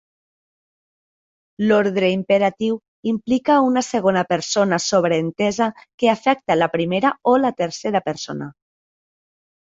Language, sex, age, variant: Catalan, female, 30-39, Central